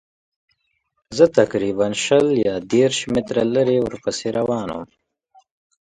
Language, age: Pashto, 19-29